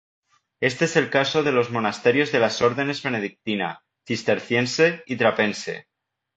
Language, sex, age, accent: Spanish, male, 19-29, España: Centro-Sur peninsular (Madrid, Toledo, Castilla-La Mancha)